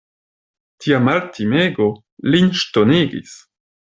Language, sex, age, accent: Esperanto, male, 19-29, Internacia